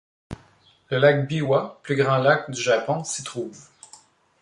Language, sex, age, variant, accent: French, male, 30-39, Français d'Amérique du Nord, Français du Canada